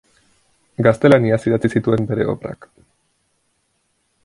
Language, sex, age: Basque, male, 19-29